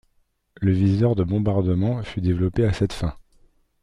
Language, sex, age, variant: French, male, 40-49, Français de métropole